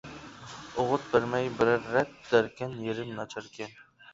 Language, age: Uyghur, 19-29